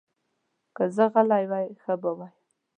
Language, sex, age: Pashto, female, 19-29